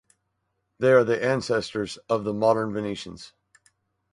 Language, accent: English, United States English